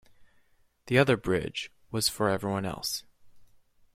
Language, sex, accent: English, male, United States English